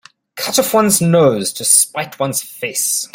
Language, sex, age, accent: English, male, 30-39, Southern African (South Africa, Zimbabwe, Namibia)